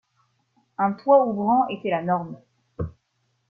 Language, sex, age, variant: French, female, 19-29, Français de métropole